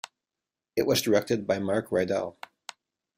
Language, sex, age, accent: English, male, 30-39, United States English